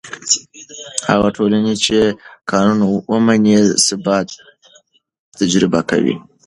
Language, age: Pashto, 19-29